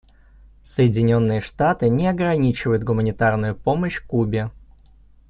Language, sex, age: Russian, male, 30-39